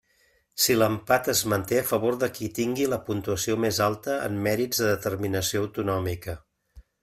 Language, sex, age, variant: Catalan, male, 50-59, Central